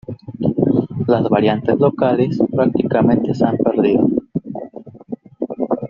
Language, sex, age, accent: Spanish, male, 19-29, México